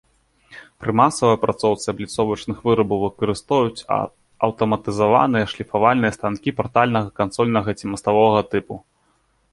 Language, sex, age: Belarusian, male, 19-29